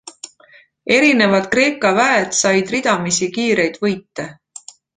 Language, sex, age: Estonian, female, 40-49